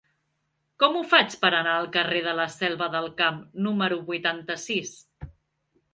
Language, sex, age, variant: Catalan, female, 30-39, Central